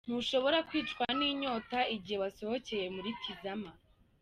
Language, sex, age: Kinyarwanda, female, under 19